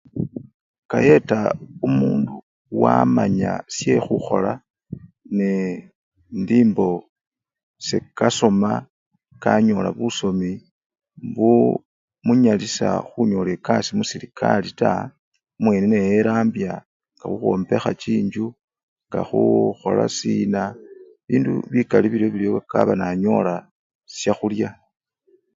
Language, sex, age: Luyia, male, 40-49